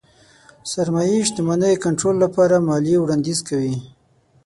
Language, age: Pashto, 19-29